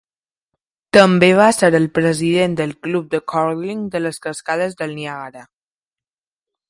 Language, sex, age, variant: Catalan, male, under 19, Balear